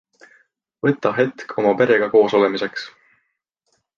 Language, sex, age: Estonian, male, 19-29